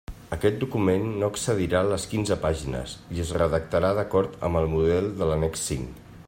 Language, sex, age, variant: Catalan, male, 40-49, Central